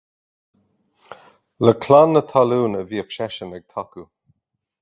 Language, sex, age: Irish, male, 40-49